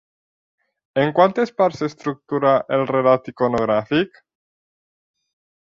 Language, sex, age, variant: Catalan, male, under 19, Nord-Occidental